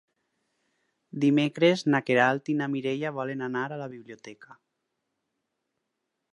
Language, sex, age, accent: Catalan, male, 19-29, valencià